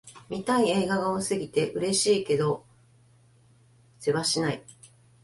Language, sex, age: Japanese, female, 50-59